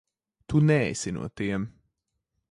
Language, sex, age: Latvian, male, 19-29